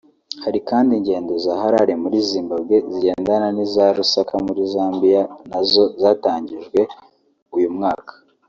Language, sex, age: Kinyarwanda, male, under 19